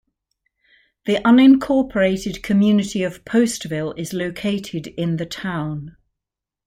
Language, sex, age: English, female, 60-69